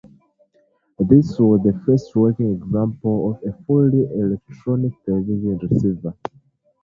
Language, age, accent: English, 19-29, United States English